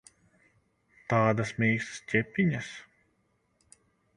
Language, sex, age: Latvian, male, 30-39